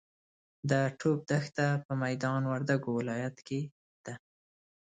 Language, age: Pashto, 30-39